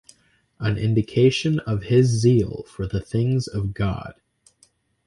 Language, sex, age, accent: English, male, under 19, United States English